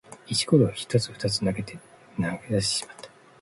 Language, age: Japanese, 50-59